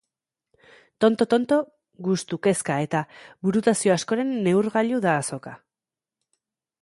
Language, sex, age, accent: Basque, female, 30-39, Erdialdekoa edo Nafarra (Gipuzkoa, Nafarroa)